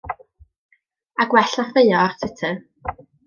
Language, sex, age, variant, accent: Welsh, female, 19-29, North-Eastern Welsh, Y Deyrnas Unedig Cymraeg